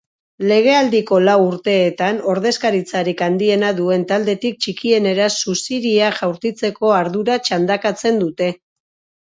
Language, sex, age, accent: Basque, female, 40-49, Mendebalekoa (Araba, Bizkaia, Gipuzkoako mendebaleko herri batzuk)